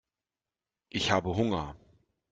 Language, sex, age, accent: German, male, 40-49, Deutschland Deutsch